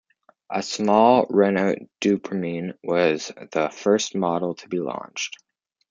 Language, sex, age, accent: English, male, under 19, Canadian English